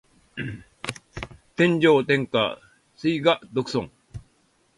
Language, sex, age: Japanese, male, 70-79